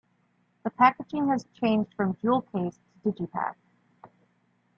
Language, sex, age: English, female, 19-29